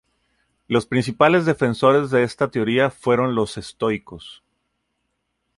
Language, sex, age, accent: Spanish, male, 40-49, México